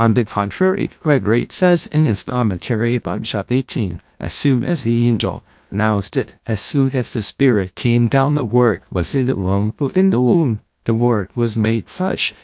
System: TTS, GlowTTS